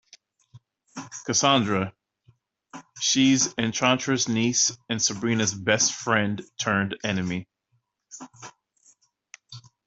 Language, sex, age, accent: English, male, 30-39, United States English